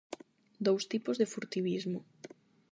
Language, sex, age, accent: Galician, female, 19-29, Atlántico (seseo e gheada); Normativo (estándar); Neofalante